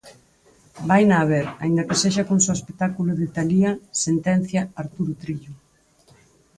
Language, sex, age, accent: Galician, female, 40-49, Central (gheada)